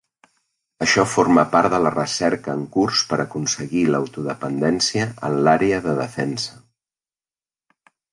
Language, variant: Catalan, Central